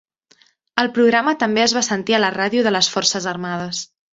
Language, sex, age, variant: Catalan, female, 19-29, Central